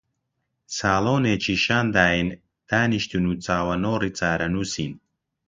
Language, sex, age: Central Kurdish, male, 19-29